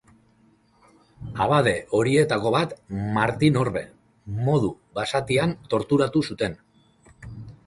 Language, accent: Basque, Mendebalekoa (Araba, Bizkaia, Gipuzkoako mendebaleko herri batzuk)